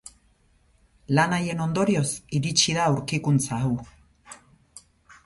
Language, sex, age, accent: Basque, female, 40-49, Erdialdekoa edo Nafarra (Gipuzkoa, Nafarroa)